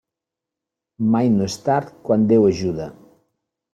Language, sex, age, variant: Catalan, male, 50-59, Central